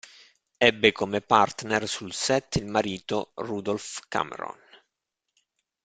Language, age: Italian, 40-49